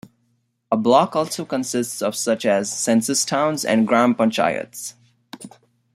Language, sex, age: English, male, 50-59